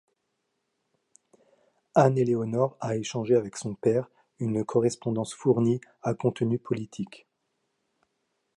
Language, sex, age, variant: French, male, 30-39, Français de métropole